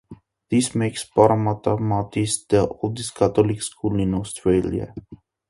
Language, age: English, 19-29